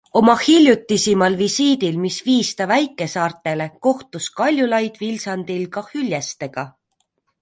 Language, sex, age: Estonian, female, 30-39